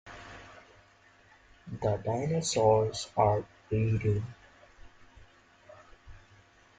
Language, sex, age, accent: English, male, under 19, India and South Asia (India, Pakistan, Sri Lanka)